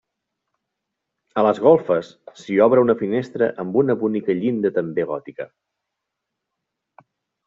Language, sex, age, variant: Catalan, male, 30-39, Nord-Occidental